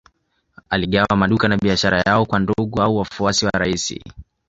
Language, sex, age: Swahili, male, 19-29